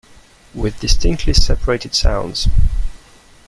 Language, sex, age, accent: English, male, 30-39, England English